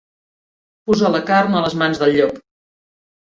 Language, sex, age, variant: Catalan, female, 50-59, Central